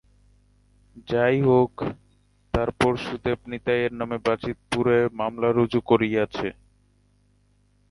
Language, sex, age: Bengali, male, 19-29